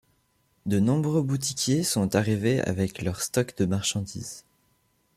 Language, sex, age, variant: French, male, under 19, Français de métropole